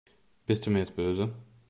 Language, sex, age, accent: German, male, 30-39, Deutschland Deutsch